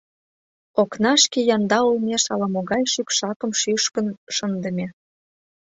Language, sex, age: Mari, female, 19-29